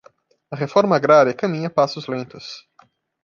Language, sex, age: Portuguese, male, 30-39